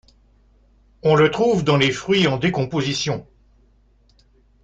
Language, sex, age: French, male, 60-69